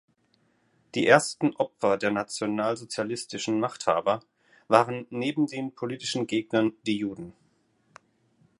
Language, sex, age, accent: German, male, 40-49, Deutschland Deutsch